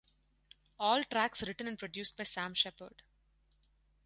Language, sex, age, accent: English, female, 19-29, India and South Asia (India, Pakistan, Sri Lanka)